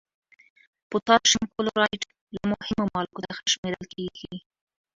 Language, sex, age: Pashto, female, 19-29